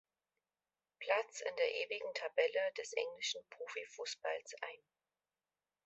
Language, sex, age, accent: German, female, 30-39, Deutschland Deutsch